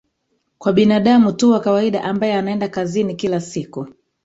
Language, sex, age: Swahili, female, 30-39